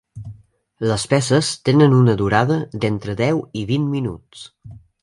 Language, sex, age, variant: Catalan, male, under 19, Central